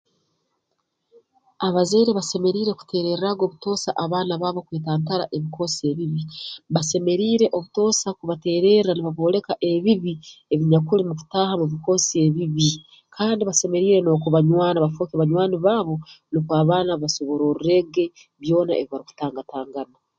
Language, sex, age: Tooro, female, 40-49